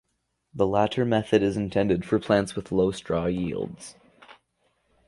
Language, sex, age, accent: English, male, under 19, Canadian English